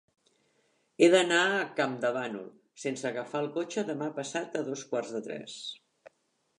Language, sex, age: Catalan, female, 60-69